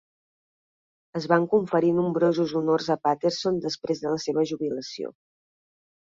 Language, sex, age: Catalan, female, 30-39